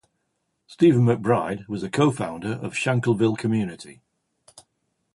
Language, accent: English, England English